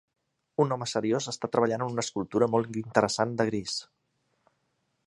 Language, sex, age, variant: Catalan, male, 50-59, Central